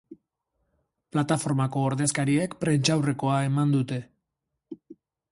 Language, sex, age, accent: Basque, male, 30-39, Mendebalekoa (Araba, Bizkaia, Gipuzkoako mendebaleko herri batzuk)